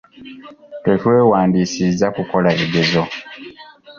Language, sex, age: Ganda, male, 30-39